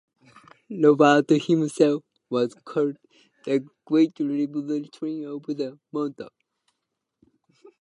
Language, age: English, 19-29